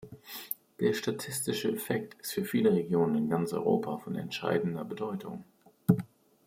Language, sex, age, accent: German, male, 30-39, Deutschland Deutsch